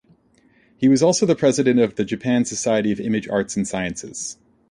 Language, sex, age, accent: English, male, 30-39, United States English